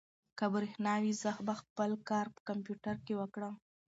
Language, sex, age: Pashto, female, 19-29